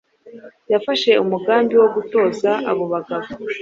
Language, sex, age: Kinyarwanda, female, 30-39